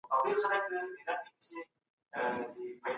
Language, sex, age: Pashto, female, 19-29